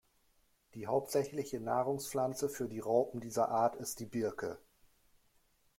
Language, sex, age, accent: German, male, 40-49, Deutschland Deutsch